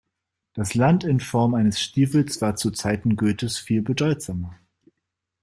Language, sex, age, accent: German, male, 30-39, Deutschland Deutsch